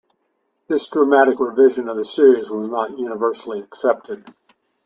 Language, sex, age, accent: English, male, 70-79, Canadian English